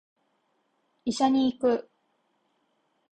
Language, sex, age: Japanese, female, 40-49